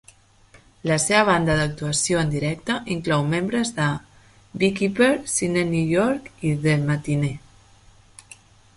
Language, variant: Catalan, Central